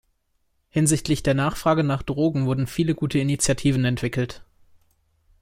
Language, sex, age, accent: German, male, 19-29, Deutschland Deutsch